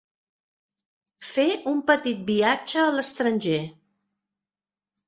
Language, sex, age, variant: Catalan, female, 60-69, Central